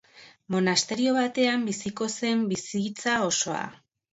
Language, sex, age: Basque, female, 40-49